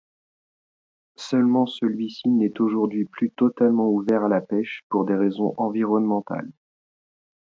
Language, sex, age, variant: French, male, 40-49, Français de métropole